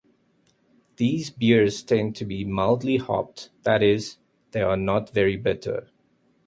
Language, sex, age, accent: English, male, 30-39, Southern African (South Africa, Zimbabwe, Namibia)